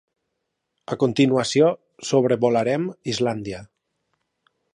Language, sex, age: Catalan, male, 30-39